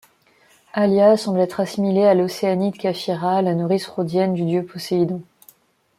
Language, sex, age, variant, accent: French, female, 30-39, Français d'Afrique subsaharienne et des îles africaines, Français de Madagascar